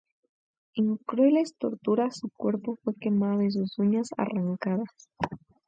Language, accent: Spanish, México